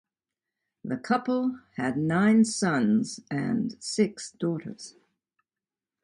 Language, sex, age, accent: English, female, 70-79, United States English